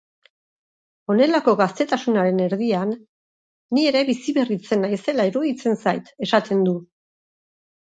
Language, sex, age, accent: Basque, female, 50-59, Mendebalekoa (Araba, Bizkaia, Gipuzkoako mendebaleko herri batzuk)